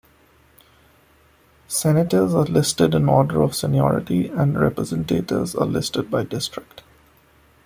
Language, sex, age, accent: English, male, 30-39, India and South Asia (India, Pakistan, Sri Lanka)